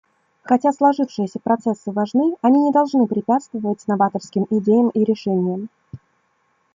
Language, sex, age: Russian, female, 30-39